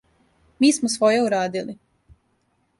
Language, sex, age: Serbian, female, 19-29